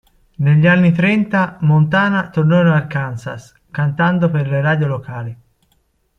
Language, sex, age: Italian, male, 30-39